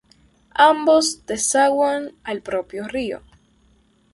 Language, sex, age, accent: Spanish, female, under 19, Caribe: Cuba, Venezuela, Puerto Rico, República Dominicana, Panamá, Colombia caribeña, México caribeño, Costa del golfo de México